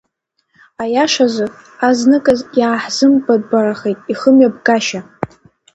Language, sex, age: Abkhazian, female, under 19